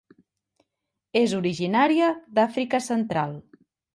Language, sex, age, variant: Catalan, female, 30-39, Central